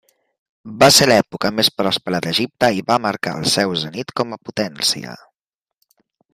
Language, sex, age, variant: Catalan, male, 19-29, Central